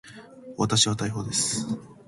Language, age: Japanese, 19-29